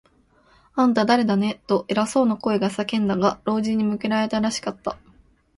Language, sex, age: Japanese, female, 19-29